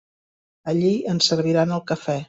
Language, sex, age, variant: Catalan, female, 60-69, Central